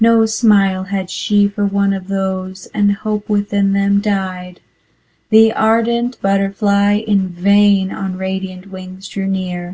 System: none